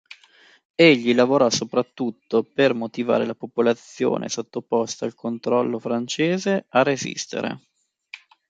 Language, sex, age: Italian, male, 30-39